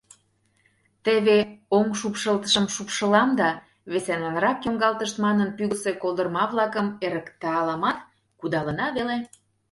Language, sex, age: Mari, female, 30-39